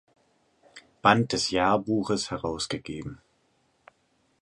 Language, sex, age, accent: German, male, 19-29, Deutschland Deutsch; Süddeutsch